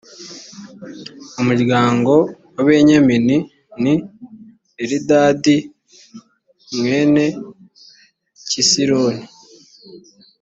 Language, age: Kinyarwanda, 19-29